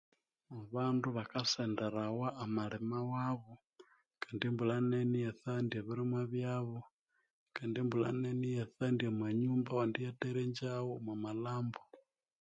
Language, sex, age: Konzo, male, 19-29